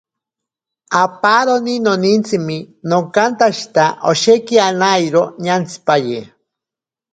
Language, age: Ashéninka Perené, 40-49